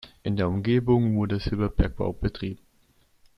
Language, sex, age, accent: German, male, 19-29, Deutschland Deutsch